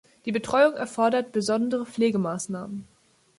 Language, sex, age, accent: German, female, 19-29, Deutschland Deutsch